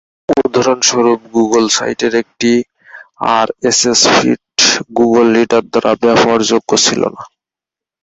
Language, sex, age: Bengali, male, 19-29